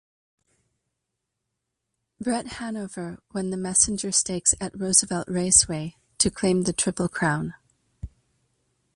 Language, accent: English, United States English